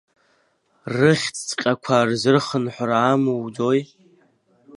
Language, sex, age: Abkhazian, female, 30-39